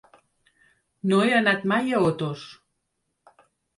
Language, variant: Catalan, Central